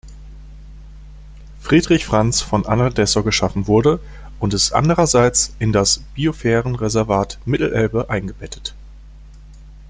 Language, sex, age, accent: German, male, 40-49, Deutschland Deutsch